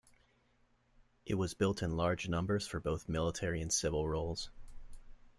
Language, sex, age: English, male, 19-29